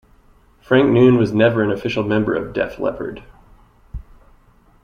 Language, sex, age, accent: English, male, 19-29, United States English